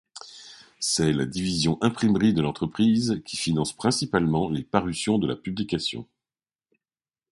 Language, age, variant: French, 50-59, Français de métropole